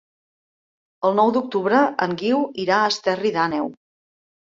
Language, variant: Catalan, Central